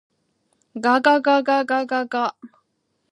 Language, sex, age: Japanese, female, 19-29